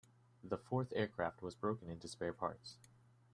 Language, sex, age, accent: English, male, 19-29, United States English